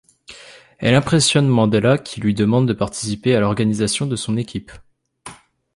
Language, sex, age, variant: French, male, 19-29, Français de métropole